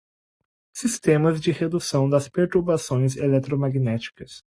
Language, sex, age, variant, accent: Portuguese, male, 19-29, Portuguese (Brasil), Gaucho